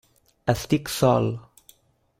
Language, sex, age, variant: Catalan, male, 19-29, Central